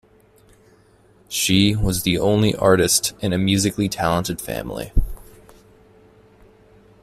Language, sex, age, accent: English, male, 19-29, United States English